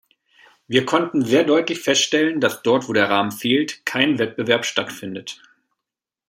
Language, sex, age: German, male, 40-49